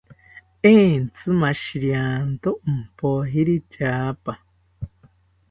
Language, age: South Ucayali Ashéninka, 30-39